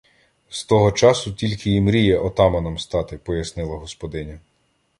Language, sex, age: Ukrainian, male, 30-39